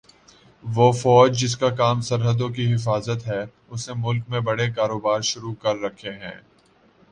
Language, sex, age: Urdu, male, 19-29